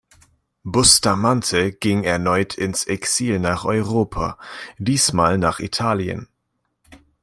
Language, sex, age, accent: German, male, 19-29, Deutschland Deutsch